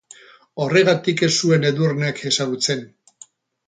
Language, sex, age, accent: Basque, male, 60-69, Erdialdekoa edo Nafarra (Gipuzkoa, Nafarroa)